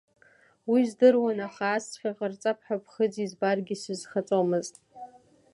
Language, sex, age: Abkhazian, female, 19-29